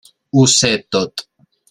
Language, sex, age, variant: Catalan, male, 19-29, Central